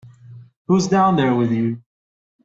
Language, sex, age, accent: English, male, 19-29, United States English